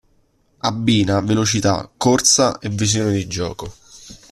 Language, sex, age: Italian, male, 19-29